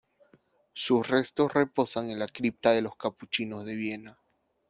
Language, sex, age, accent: Spanish, male, 19-29, Andino-Pacífico: Colombia, Perú, Ecuador, oeste de Bolivia y Venezuela andina